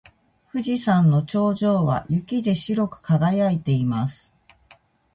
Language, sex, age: Japanese, female, 40-49